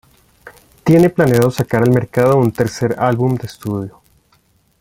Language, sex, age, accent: Spanish, male, 30-39, Andino-Pacífico: Colombia, Perú, Ecuador, oeste de Bolivia y Venezuela andina